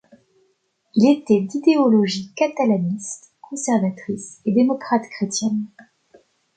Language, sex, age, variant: French, female, 19-29, Français de métropole